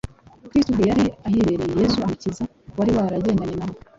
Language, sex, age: Kinyarwanda, female, 40-49